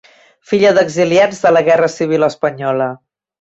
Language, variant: Catalan, Central